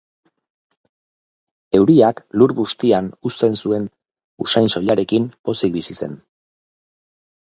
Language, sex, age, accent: Basque, male, 50-59, Erdialdekoa edo Nafarra (Gipuzkoa, Nafarroa)